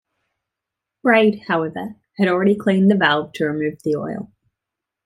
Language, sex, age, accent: English, female, 19-29, New Zealand English